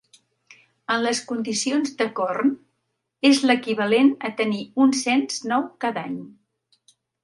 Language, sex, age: Catalan, female, 60-69